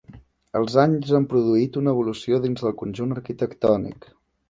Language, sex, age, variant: Catalan, male, 19-29, Central